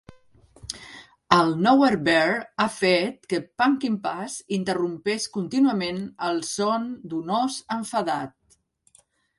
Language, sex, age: Catalan, female, 50-59